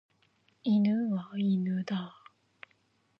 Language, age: Japanese, 19-29